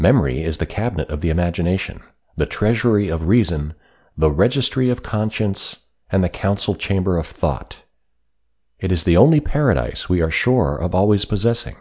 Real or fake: real